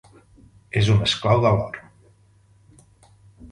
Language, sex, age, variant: Catalan, male, 50-59, Central